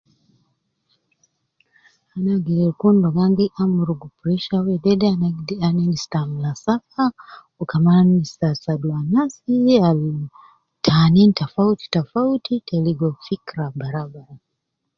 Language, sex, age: Nubi, female, 50-59